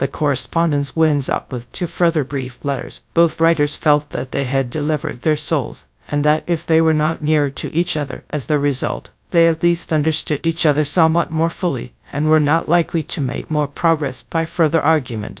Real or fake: fake